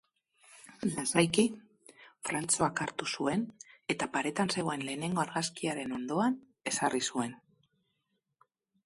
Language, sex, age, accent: Basque, female, 50-59, Mendebalekoa (Araba, Bizkaia, Gipuzkoako mendebaleko herri batzuk)